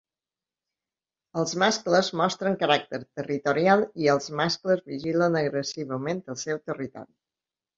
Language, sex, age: Catalan, female, 50-59